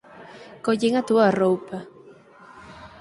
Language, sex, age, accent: Galician, female, 19-29, Atlántico (seseo e gheada); Normativo (estándar)